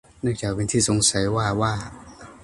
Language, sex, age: Thai, male, 30-39